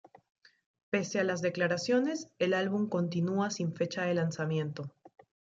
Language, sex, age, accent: Spanish, female, 19-29, Andino-Pacífico: Colombia, Perú, Ecuador, oeste de Bolivia y Venezuela andina